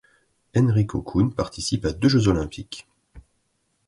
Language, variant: French, Français de métropole